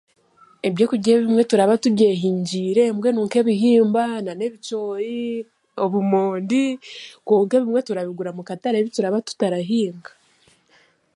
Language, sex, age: Chiga, female, 19-29